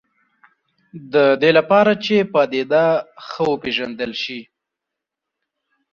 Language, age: Pashto, 19-29